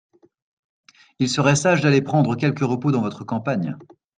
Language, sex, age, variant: French, male, 30-39, Français de métropole